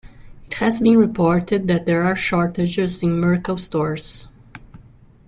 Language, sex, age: English, female, 40-49